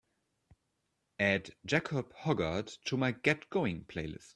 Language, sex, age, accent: English, male, 19-29, England English